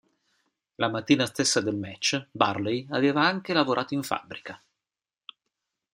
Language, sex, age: Italian, male, 50-59